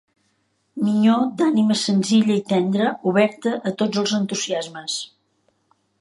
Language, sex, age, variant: Catalan, female, 60-69, Central